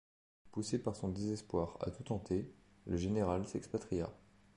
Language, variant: French, Français de métropole